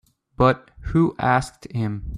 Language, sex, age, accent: English, male, 19-29, Canadian English